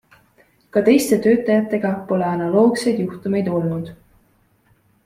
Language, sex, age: Estonian, female, 19-29